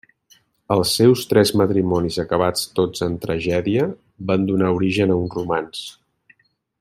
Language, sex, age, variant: Catalan, male, 40-49, Central